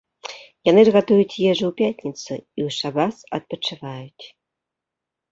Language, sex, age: Belarusian, female, 30-39